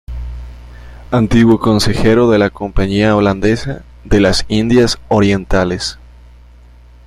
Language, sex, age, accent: Spanish, male, 19-29, México